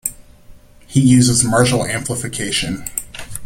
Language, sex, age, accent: English, male, 30-39, United States English